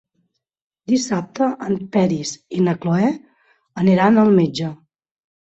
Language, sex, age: Catalan, female, 40-49